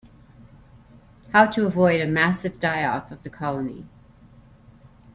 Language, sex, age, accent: English, female, 60-69, Canadian English